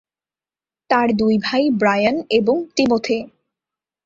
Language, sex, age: Bengali, female, 19-29